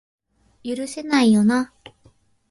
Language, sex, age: Japanese, female, 19-29